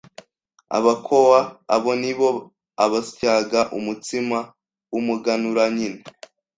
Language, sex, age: Kinyarwanda, male, 19-29